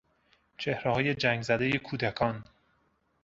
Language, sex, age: Persian, male, 30-39